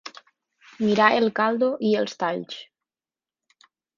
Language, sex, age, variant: Catalan, female, 19-29, Nord-Occidental